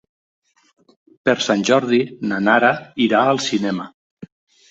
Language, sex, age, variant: Catalan, male, 50-59, Nord-Occidental